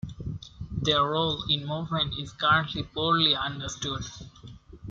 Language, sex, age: English, male, 19-29